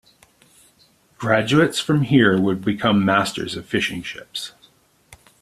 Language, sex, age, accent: English, male, 40-49, Canadian English